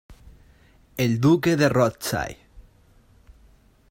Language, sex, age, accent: Spanish, male, 19-29, Chileno: Chile, Cuyo